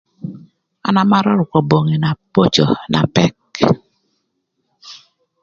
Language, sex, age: Thur, female, 40-49